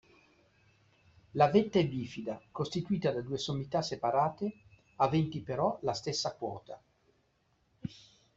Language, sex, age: Italian, male, 50-59